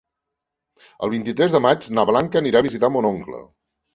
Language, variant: Catalan, Central